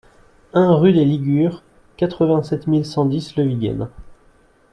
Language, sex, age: French, male, 30-39